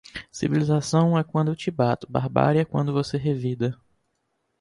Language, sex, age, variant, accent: Portuguese, male, 19-29, Portuguese (Brasil), Nordestino